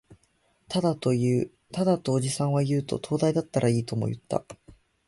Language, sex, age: Japanese, male, 19-29